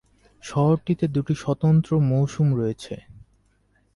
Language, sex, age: Bengali, male, 30-39